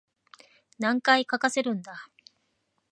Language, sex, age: Japanese, female, 50-59